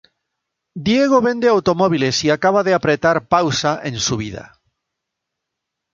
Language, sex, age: Spanish, female, 70-79